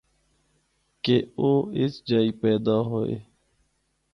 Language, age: Northern Hindko, 30-39